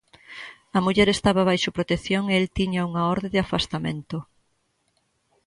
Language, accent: Galician, Atlántico (seseo e gheada)